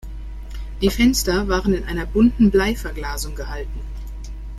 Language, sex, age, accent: German, female, 30-39, Deutschland Deutsch